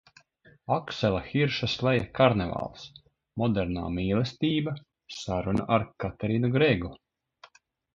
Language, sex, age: Latvian, male, 30-39